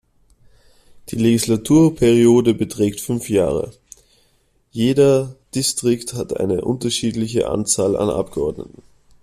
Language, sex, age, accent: German, male, 19-29, Österreichisches Deutsch